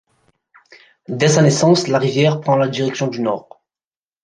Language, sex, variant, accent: French, male, Français des départements et régions d'outre-mer, Français de La Réunion